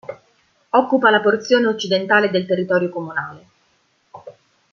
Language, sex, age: Italian, female, 19-29